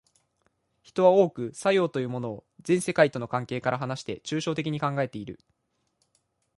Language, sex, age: Japanese, male, 19-29